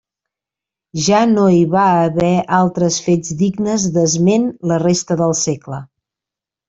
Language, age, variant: Catalan, 40-49, Central